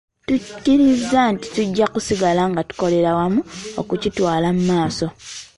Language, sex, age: Ganda, male, 19-29